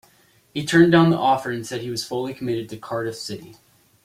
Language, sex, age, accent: English, male, under 19, United States English